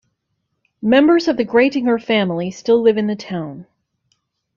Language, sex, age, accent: English, female, 50-59, United States English